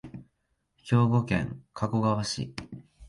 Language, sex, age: Japanese, male, 19-29